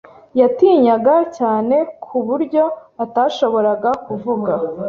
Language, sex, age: Kinyarwanda, female, 19-29